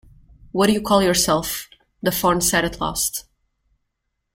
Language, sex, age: English, female, 19-29